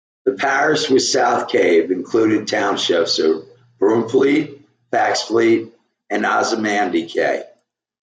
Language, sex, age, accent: English, male, 60-69, United States English